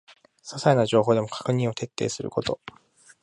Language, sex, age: Japanese, male, 19-29